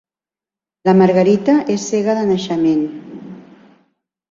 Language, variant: Catalan, Central